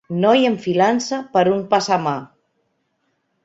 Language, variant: Catalan, Central